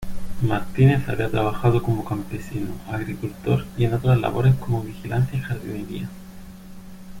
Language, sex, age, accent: Spanish, male, 40-49, España: Sur peninsular (Andalucia, Extremadura, Murcia)